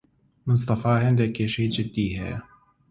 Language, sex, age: Central Kurdish, male, 19-29